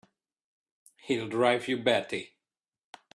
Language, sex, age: English, male, 30-39